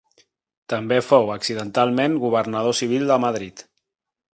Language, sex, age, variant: Catalan, male, 30-39, Central